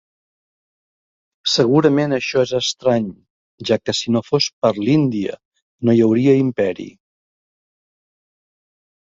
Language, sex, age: Catalan, male, 50-59